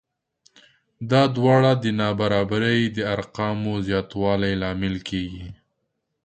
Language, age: Pashto, 30-39